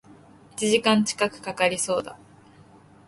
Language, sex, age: Japanese, female, under 19